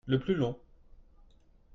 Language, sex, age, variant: French, male, 30-39, Français de métropole